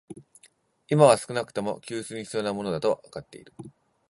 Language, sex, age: Japanese, male, 40-49